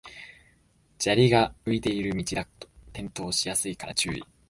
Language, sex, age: Japanese, male, 19-29